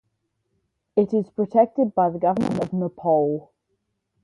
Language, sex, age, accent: English, female, under 19, Australian English